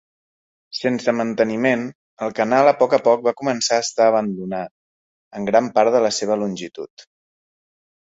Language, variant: Catalan, Central